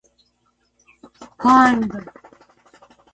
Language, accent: English, United States English